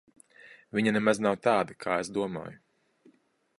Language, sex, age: Latvian, male, 19-29